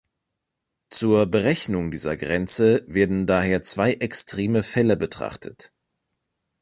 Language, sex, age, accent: German, male, 19-29, Deutschland Deutsch